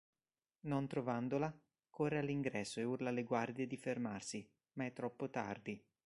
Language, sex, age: Italian, male, 19-29